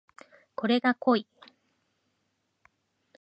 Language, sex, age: Japanese, female, 50-59